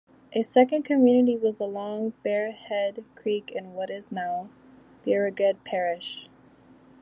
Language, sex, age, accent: English, female, 19-29, United States English